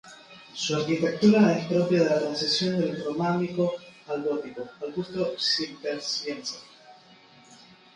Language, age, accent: Spanish, 19-29, España: Islas Canarias